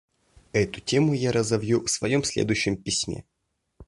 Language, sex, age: Russian, male, under 19